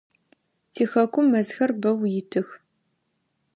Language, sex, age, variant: Adyghe, female, 19-29, Адыгабзэ (Кирил, пстэумэ зэдыряе)